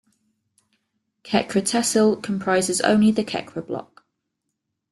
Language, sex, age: English, female, 30-39